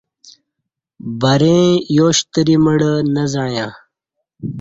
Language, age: Kati, 19-29